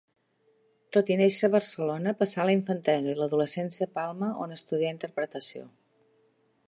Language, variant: Catalan, Central